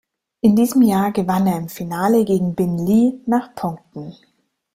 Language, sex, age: German, female, 30-39